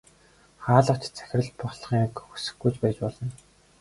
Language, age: Mongolian, 19-29